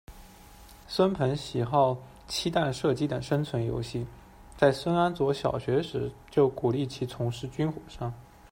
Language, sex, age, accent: Chinese, male, 19-29, 出生地：浙江省